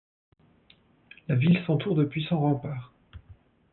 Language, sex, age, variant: French, male, 40-49, Français de métropole